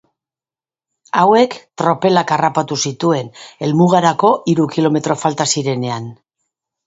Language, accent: Basque, Mendebalekoa (Araba, Bizkaia, Gipuzkoako mendebaleko herri batzuk)